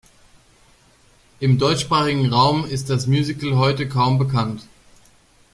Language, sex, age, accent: German, male, 19-29, Deutschland Deutsch